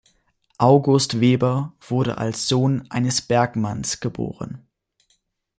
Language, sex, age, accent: German, male, 19-29, Deutschland Deutsch